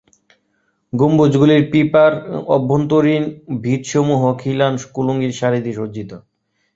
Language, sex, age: Bengali, male, 19-29